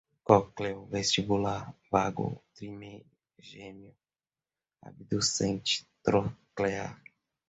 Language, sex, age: Portuguese, male, 30-39